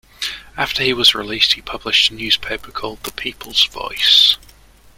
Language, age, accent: English, 19-29, England English